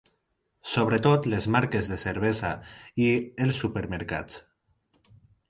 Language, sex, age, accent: Catalan, male, 19-29, valencià